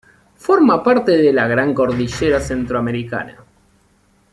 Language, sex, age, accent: Spanish, male, 30-39, Rioplatense: Argentina, Uruguay, este de Bolivia, Paraguay